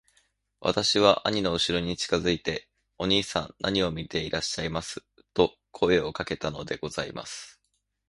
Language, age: Japanese, 19-29